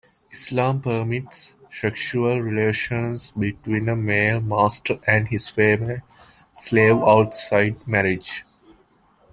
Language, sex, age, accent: English, male, 19-29, England English